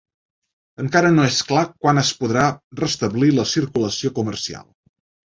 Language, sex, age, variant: Catalan, male, 19-29, Central